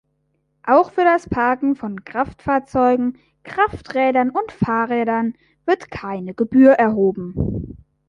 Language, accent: German, Deutschland Deutsch